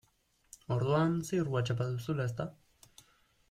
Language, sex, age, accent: Basque, male, 19-29, Mendebalekoa (Araba, Bizkaia, Gipuzkoako mendebaleko herri batzuk)